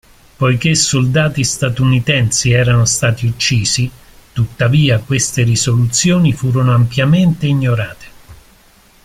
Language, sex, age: Italian, male, 50-59